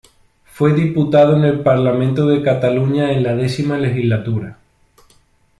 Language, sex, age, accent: Spanish, male, 19-29, España: Sur peninsular (Andalucia, Extremadura, Murcia)